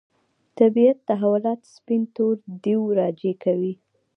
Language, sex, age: Pashto, female, 19-29